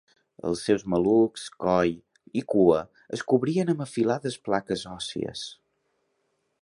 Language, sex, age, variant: Catalan, male, 30-39, Balear